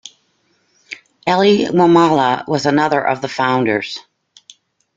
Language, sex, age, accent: English, female, 50-59, United States English